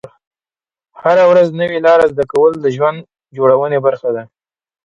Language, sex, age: Pashto, male, 30-39